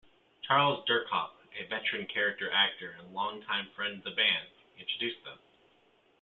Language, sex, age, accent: English, male, 19-29, United States English